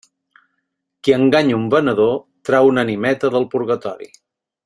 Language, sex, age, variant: Catalan, male, 50-59, Central